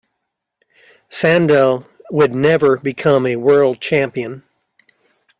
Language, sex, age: English, male, 50-59